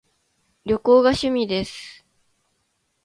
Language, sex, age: Japanese, female, 19-29